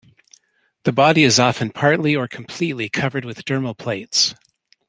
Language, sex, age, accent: English, male, 60-69, United States English